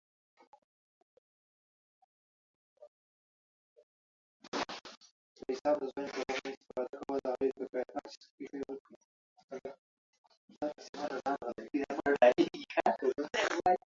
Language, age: Pashto, 70-79